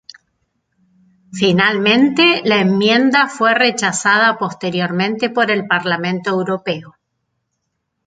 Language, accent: Spanish, Rioplatense: Argentina, Uruguay, este de Bolivia, Paraguay